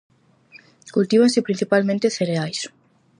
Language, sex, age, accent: Galician, female, under 19, Atlántico (seseo e gheada)